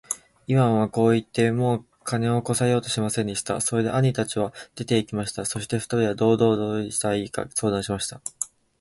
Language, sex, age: Japanese, male, 19-29